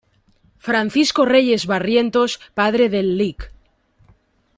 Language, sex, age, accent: Spanish, female, 19-29, España: Centro-Sur peninsular (Madrid, Toledo, Castilla-La Mancha)